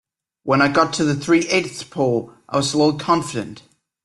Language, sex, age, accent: English, male, 19-29, England English